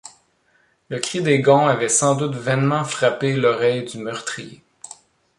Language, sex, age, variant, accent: French, male, 30-39, Français d'Amérique du Nord, Français du Canada